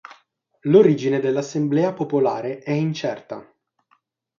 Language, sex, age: Italian, male, 19-29